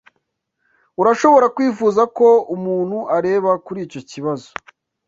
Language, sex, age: Kinyarwanda, male, 19-29